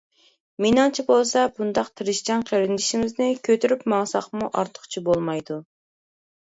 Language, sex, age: Uyghur, female, 19-29